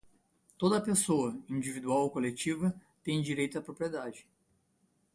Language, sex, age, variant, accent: Portuguese, male, 30-39, Portuguese (Brasil), Gaucho